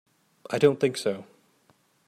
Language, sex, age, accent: English, male, 30-39, United States English